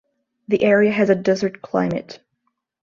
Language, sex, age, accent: English, female, 19-29, United States English